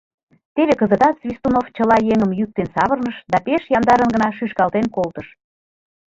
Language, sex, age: Mari, female, 40-49